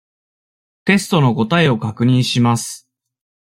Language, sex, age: Japanese, male, 30-39